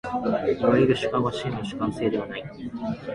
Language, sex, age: Japanese, male, 19-29